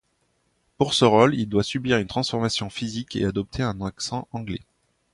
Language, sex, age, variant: French, male, 30-39, Français de métropole